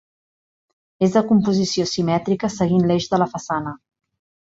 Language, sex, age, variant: Catalan, female, 40-49, Central